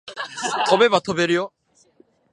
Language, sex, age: Japanese, male, 19-29